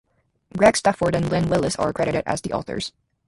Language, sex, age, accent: English, female, 19-29, United States English